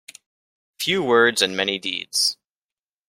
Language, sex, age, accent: English, male, 19-29, United States English